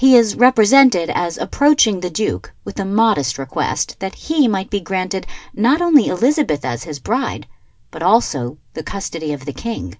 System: none